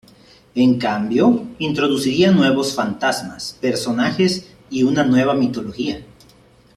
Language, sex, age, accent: Spanish, male, 30-39, México